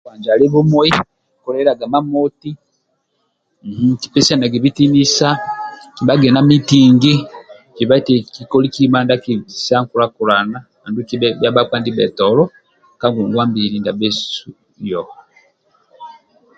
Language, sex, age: Amba (Uganda), male, 30-39